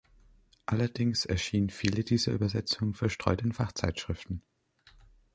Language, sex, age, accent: German, male, under 19, Deutschland Deutsch